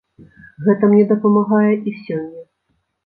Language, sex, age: Belarusian, female, 40-49